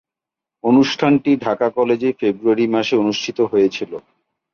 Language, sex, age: Bengali, male, 40-49